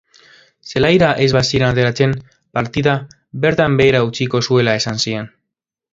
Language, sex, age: Basque, male, under 19